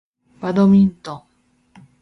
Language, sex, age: English, female, 19-29